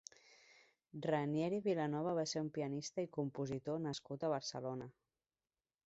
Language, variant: Catalan, Central